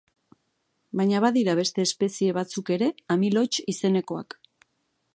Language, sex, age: Basque, female, 40-49